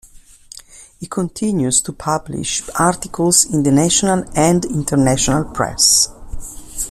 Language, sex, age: English, female, 50-59